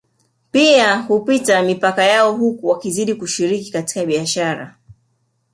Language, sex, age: Swahili, male, 19-29